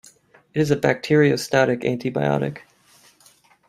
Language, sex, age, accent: English, male, 19-29, United States English